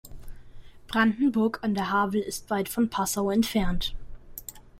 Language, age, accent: German, under 19, Deutschland Deutsch